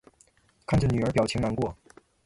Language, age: Chinese, 30-39